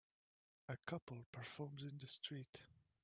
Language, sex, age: English, male, 19-29